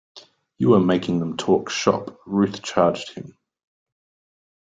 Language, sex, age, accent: English, male, 30-39, Australian English